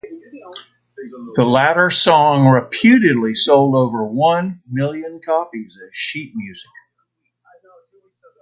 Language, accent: English, United States English